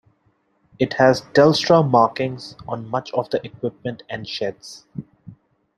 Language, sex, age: English, male, 19-29